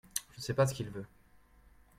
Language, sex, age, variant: French, male, 30-39, Français de métropole